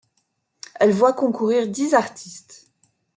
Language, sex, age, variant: French, female, 50-59, Français de métropole